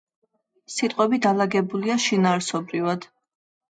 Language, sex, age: Georgian, female, 19-29